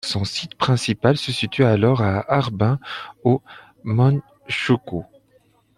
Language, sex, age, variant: French, male, 30-39, Français de métropole